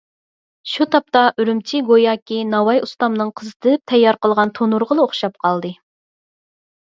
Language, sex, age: Uyghur, female, 30-39